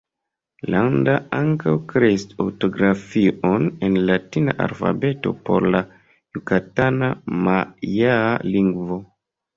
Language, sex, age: Esperanto, male, 30-39